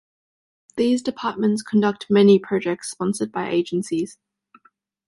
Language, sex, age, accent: English, female, under 19, Australian English